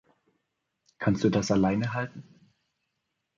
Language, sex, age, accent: German, male, 30-39, Deutschland Deutsch